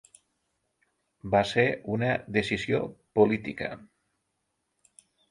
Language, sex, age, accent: Catalan, male, 40-49, Lleidatà